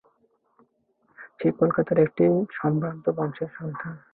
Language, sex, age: Bengali, male, under 19